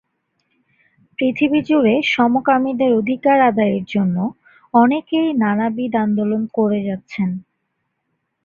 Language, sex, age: Bengali, female, 19-29